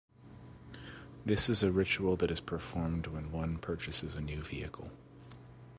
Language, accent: English, United States English